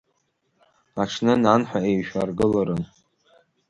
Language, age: Abkhazian, under 19